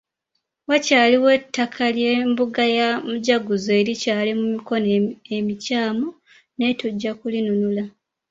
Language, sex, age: Ganda, female, 19-29